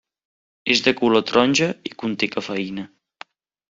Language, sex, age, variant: Catalan, male, 19-29, Central